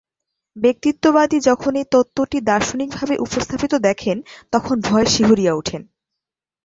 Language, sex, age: Bengali, female, 19-29